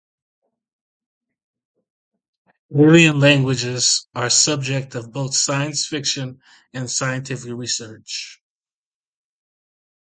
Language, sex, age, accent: English, male, 30-39, United States English